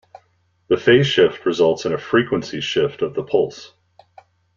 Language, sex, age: English, male, 40-49